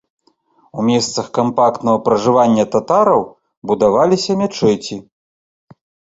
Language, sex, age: Belarusian, male, 40-49